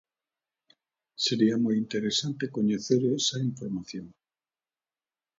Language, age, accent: Galician, 50-59, Central (gheada)